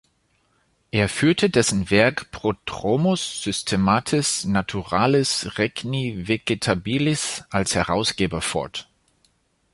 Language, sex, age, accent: German, male, 40-49, Deutschland Deutsch